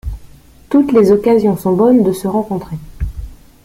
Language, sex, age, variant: French, female, 19-29, Français de métropole